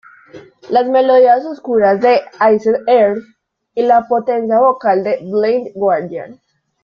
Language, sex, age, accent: Spanish, female, under 19, América central